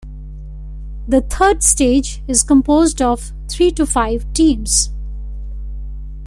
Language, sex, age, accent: English, female, 50-59, India and South Asia (India, Pakistan, Sri Lanka)